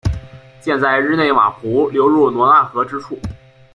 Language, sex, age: Chinese, male, under 19